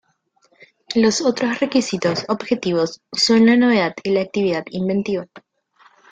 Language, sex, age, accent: Spanish, female, 19-29, Rioplatense: Argentina, Uruguay, este de Bolivia, Paraguay